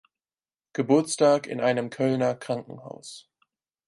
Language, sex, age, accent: German, male, 19-29, Deutschland Deutsch